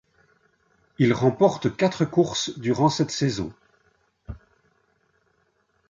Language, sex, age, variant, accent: French, male, 60-69, Français d'Europe, Français de Belgique